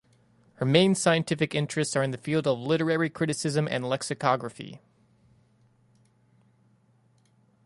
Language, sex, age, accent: English, male, 19-29, United States English